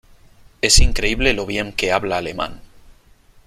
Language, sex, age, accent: Spanish, male, 30-39, España: Norte peninsular (Asturias, Castilla y León, Cantabria, País Vasco, Navarra, Aragón, La Rioja, Guadalajara, Cuenca)